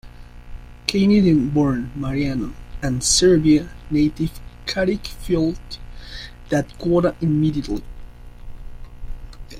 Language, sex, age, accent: English, male, 19-29, United States English